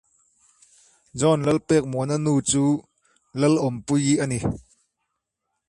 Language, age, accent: English, 30-39, United States English